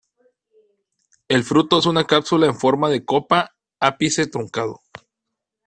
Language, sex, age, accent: Spanish, male, 30-39, México